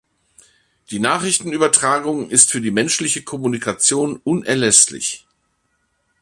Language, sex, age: German, male, 60-69